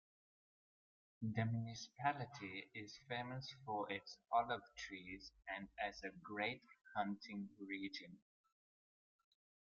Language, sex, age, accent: English, male, 19-29, Southern African (South Africa, Zimbabwe, Namibia)